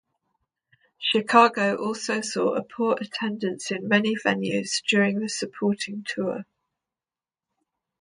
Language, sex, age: English, female, 70-79